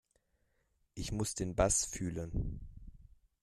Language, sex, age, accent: German, male, 19-29, Deutschland Deutsch